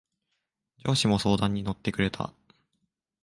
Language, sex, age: Japanese, male, 19-29